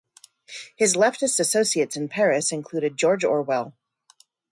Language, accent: English, United States English